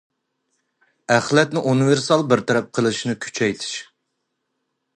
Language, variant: Uyghur, ئۇيغۇر تىلى